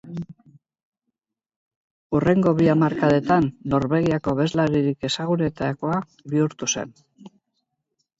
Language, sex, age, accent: Basque, female, 70-79, Mendebalekoa (Araba, Bizkaia, Gipuzkoako mendebaleko herri batzuk)